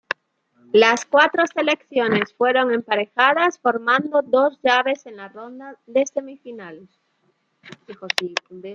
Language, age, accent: Spanish, 40-49, España: Norte peninsular (Asturias, Castilla y León, Cantabria, País Vasco, Navarra, Aragón, La Rioja, Guadalajara, Cuenca)